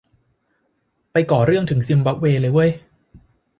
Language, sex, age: Thai, male, 19-29